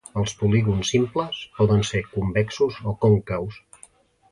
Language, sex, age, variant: Catalan, male, 50-59, Central